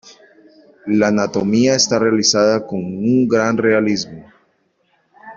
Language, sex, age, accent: Spanish, male, 30-39, Andino-Pacífico: Colombia, Perú, Ecuador, oeste de Bolivia y Venezuela andina